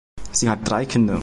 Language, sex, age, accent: German, male, 19-29, Deutschland Deutsch